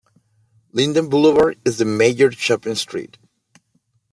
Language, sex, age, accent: English, male, 40-49, United States English